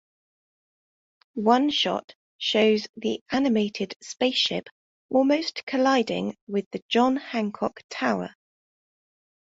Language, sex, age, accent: English, female, 30-39, England English